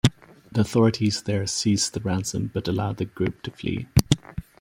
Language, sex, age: English, male, 30-39